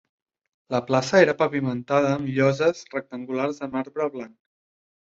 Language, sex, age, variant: Catalan, male, 30-39, Central